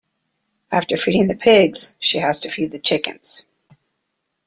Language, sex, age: English, female, 50-59